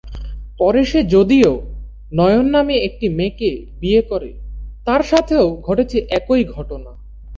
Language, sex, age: Bengali, male, under 19